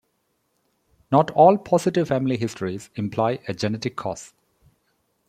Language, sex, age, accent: English, male, 40-49, India and South Asia (India, Pakistan, Sri Lanka)